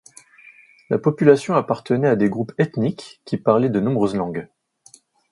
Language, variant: French, Français de métropole